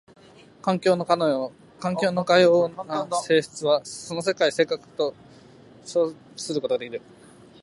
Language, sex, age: Japanese, male, 19-29